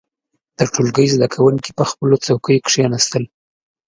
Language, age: Pashto, 30-39